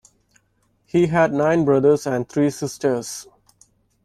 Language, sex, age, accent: English, male, 30-39, India and South Asia (India, Pakistan, Sri Lanka)